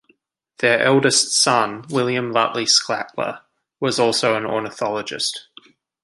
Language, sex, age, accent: English, male, 19-29, Australian English